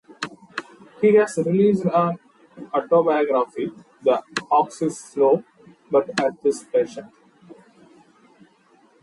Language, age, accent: English, 19-29, India and South Asia (India, Pakistan, Sri Lanka)